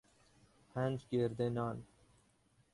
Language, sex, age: Persian, male, 19-29